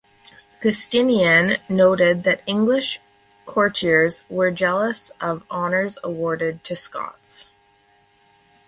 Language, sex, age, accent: English, female, 30-39, Canadian English